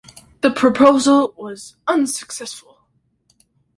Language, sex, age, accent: English, male, under 19, United States English